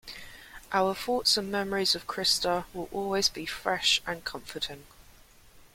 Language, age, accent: English, 19-29, England English